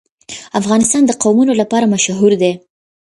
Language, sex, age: Pashto, female, 19-29